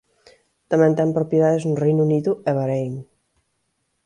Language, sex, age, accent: Galician, female, 19-29, Central (gheada)